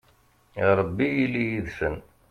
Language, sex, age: Kabyle, male, 40-49